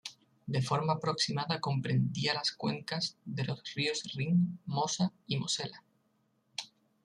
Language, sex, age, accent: Spanish, male, 19-29, España: Sur peninsular (Andalucia, Extremadura, Murcia)